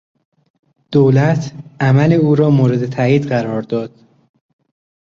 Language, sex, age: Persian, male, 30-39